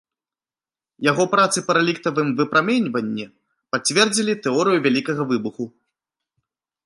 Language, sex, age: Belarusian, male, 19-29